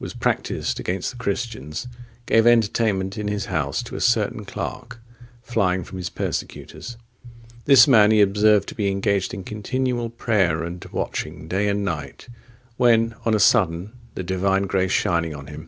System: none